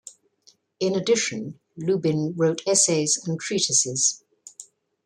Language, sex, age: English, female, 60-69